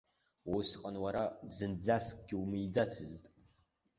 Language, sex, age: Abkhazian, male, under 19